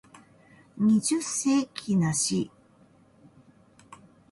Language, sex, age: Japanese, female, 40-49